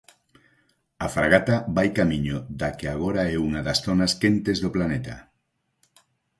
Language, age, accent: Galician, 50-59, Oriental (común en zona oriental)